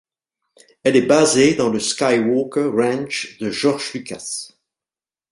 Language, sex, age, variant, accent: French, male, 60-69, Français d'Europe, Français de Belgique